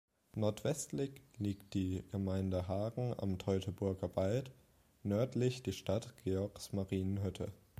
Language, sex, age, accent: German, male, 19-29, Deutschland Deutsch